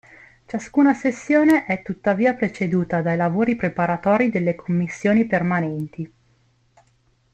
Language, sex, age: Italian, female, 19-29